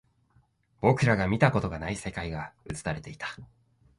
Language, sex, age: Japanese, male, 19-29